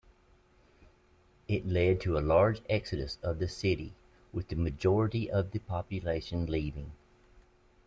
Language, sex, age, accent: English, male, 50-59, United States English